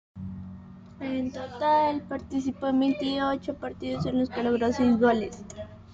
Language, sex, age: Spanish, female, under 19